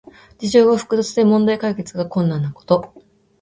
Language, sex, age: Japanese, female, 19-29